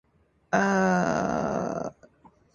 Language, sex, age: Indonesian, female, 19-29